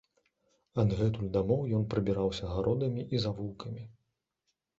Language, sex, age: Belarusian, male, 30-39